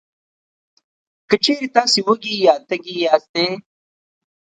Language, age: Pashto, 19-29